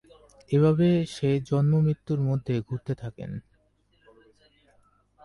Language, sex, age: Bengali, male, 30-39